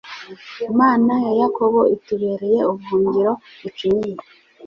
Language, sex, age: Kinyarwanda, female, 30-39